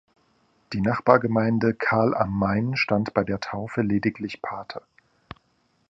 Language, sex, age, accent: German, male, 30-39, Deutschland Deutsch